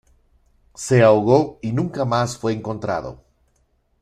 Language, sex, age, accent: Spanish, male, 50-59, México